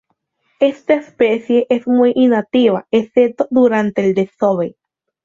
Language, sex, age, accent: Spanish, female, under 19, Caribe: Cuba, Venezuela, Puerto Rico, República Dominicana, Panamá, Colombia caribeña, México caribeño, Costa del golfo de México